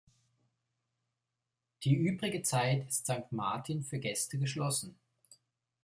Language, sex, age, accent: German, male, 30-39, Deutschland Deutsch